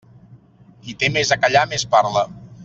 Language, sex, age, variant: Catalan, male, 30-39, Central